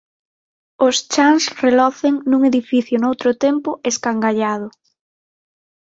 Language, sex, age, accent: Galician, female, 19-29, Atlántico (seseo e gheada); Normativo (estándar)